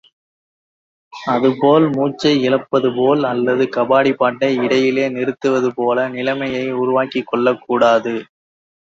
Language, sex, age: Tamil, male, 19-29